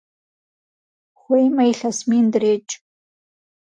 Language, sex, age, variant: Kabardian, female, 30-39, Адыгэбзэ (Къэбэрдей, Кирил, Урысей)